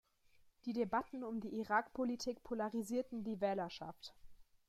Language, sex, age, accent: German, female, 19-29, Deutschland Deutsch